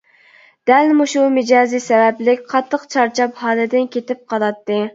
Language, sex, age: Uyghur, female, 30-39